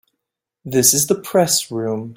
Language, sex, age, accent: English, male, 40-49, United States English